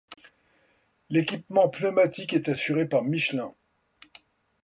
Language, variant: French, Français de métropole